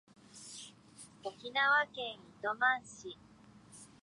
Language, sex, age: Japanese, male, 19-29